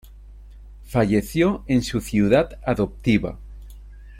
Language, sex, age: Spanish, male, 40-49